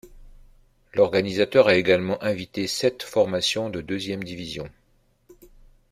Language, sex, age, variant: French, male, 50-59, Français de métropole